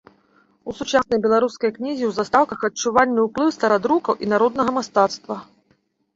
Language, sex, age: Belarusian, female, 40-49